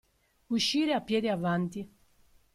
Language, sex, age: Italian, female, 50-59